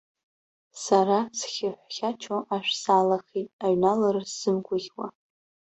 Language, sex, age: Abkhazian, female, under 19